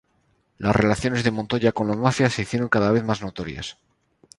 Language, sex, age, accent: Spanish, male, 30-39, España: Norte peninsular (Asturias, Castilla y León, Cantabria, País Vasco, Navarra, Aragón, La Rioja, Guadalajara, Cuenca)